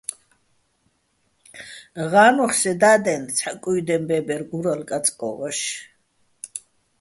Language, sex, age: Bats, female, 60-69